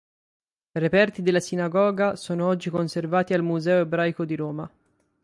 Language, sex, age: Italian, male, 19-29